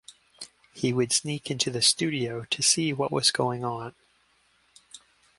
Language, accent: English, Canadian English